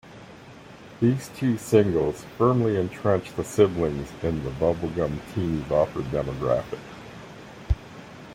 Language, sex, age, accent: English, male, 60-69, Canadian English